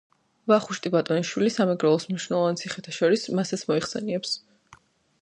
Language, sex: Georgian, female